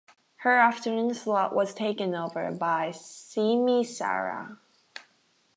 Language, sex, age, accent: English, female, 19-29, Canadian English